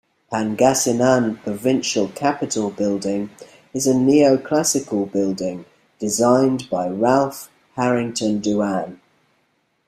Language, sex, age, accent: English, male, 40-49, England English